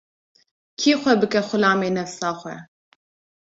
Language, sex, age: Kurdish, female, 19-29